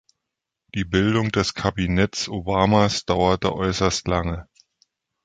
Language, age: German, 40-49